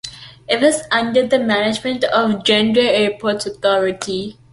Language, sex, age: English, female, under 19